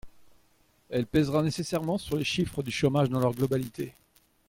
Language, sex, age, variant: French, male, 40-49, Français de métropole